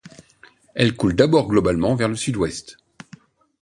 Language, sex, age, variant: French, male, 40-49, Français de métropole